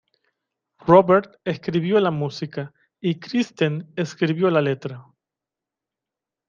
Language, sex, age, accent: Spanish, male, 30-39, Caribe: Cuba, Venezuela, Puerto Rico, República Dominicana, Panamá, Colombia caribeña, México caribeño, Costa del golfo de México